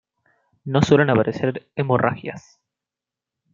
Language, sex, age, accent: Spanish, male, under 19, Rioplatense: Argentina, Uruguay, este de Bolivia, Paraguay